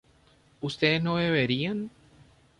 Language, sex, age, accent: Spanish, male, 30-39, Caribe: Cuba, Venezuela, Puerto Rico, República Dominicana, Panamá, Colombia caribeña, México caribeño, Costa del golfo de México